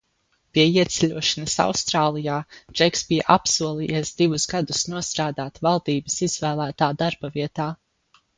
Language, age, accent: Latvian, under 19, Vidzemes